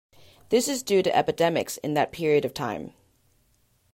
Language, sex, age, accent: English, female, 30-39, United States English